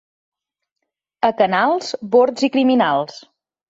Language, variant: Catalan, Central